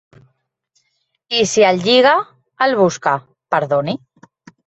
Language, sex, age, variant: Catalan, female, 30-39, Central